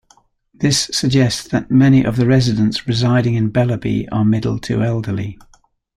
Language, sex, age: English, male, 60-69